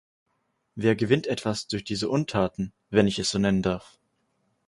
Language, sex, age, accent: German, male, 19-29, Deutschland Deutsch